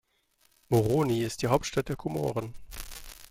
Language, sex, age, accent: German, male, 30-39, Deutschland Deutsch